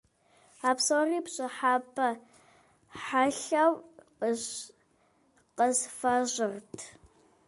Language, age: Kabardian, under 19